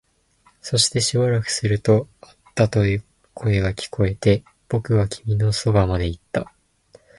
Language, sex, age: Japanese, male, 19-29